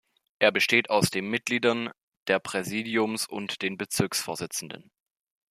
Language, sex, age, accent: German, male, 19-29, Deutschland Deutsch